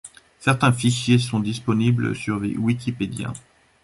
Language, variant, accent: French, Français d'Europe, Français d’Allemagne